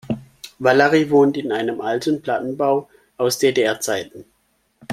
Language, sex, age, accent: German, male, 19-29, Deutschland Deutsch